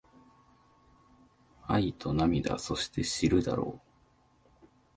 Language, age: Japanese, 19-29